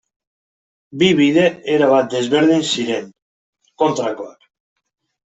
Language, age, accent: Basque, 30-39, Mendebalekoa (Araba, Bizkaia, Gipuzkoako mendebaleko herri batzuk)